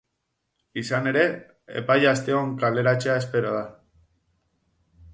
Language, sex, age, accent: Basque, male, 19-29, Mendebalekoa (Araba, Bizkaia, Gipuzkoako mendebaleko herri batzuk)